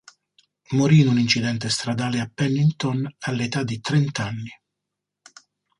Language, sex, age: Italian, male, 50-59